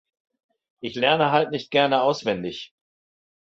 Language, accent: German, Deutschland Deutsch